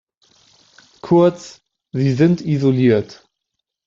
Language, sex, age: German, male, 19-29